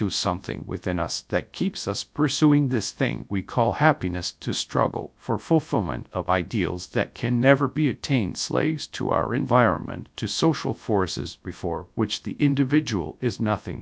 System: TTS, GradTTS